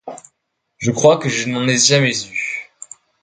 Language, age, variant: French, under 19, Français de métropole